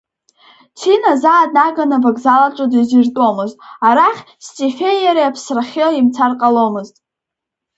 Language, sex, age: Abkhazian, female, under 19